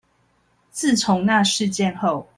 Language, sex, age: Chinese, female, 30-39